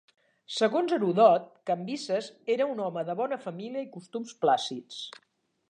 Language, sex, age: Catalan, female, 60-69